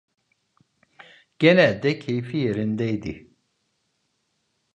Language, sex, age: Turkish, male, 50-59